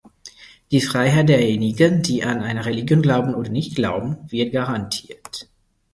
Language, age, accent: German, 19-29, Deutschland Deutsch